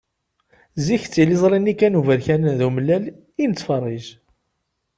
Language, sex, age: Kabyle, male, 30-39